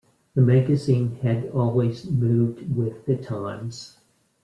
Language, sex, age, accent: English, male, 50-59, United States English